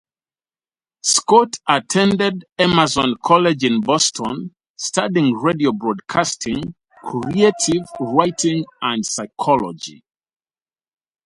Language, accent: English, Southern African (South Africa, Zimbabwe, Namibia)